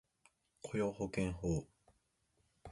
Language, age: Japanese, 19-29